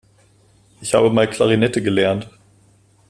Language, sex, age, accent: German, male, 30-39, Deutschland Deutsch